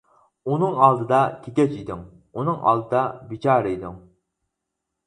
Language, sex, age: Uyghur, male, 19-29